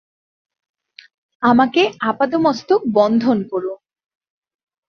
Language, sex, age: Bengali, female, 19-29